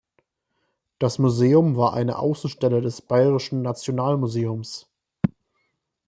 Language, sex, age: German, male, 19-29